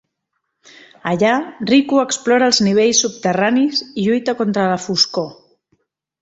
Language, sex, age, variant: Catalan, female, 30-39, Central